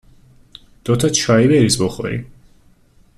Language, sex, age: Persian, male, 19-29